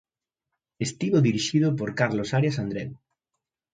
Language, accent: Galician, Central (gheada)